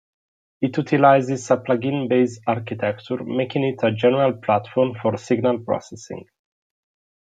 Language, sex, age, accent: English, male, 19-29, England English